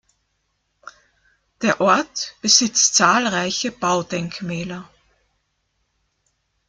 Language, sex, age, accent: German, female, 50-59, Österreichisches Deutsch